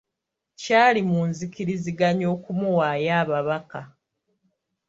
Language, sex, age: Ganda, female, 19-29